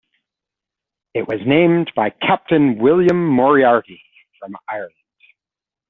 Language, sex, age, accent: English, male, 40-49, Canadian English